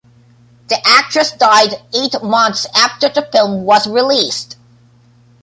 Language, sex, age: English, male, 19-29